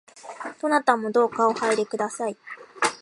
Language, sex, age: Japanese, female, 19-29